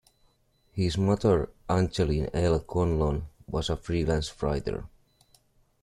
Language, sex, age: English, male, 30-39